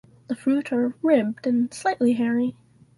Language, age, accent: English, under 19, Canadian English